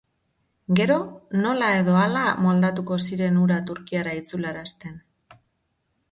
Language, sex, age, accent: Basque, female, 30-39, Mendebalekoa (Araba, Bizkaia, Gipuzkoako mendebaleko herri batzuk)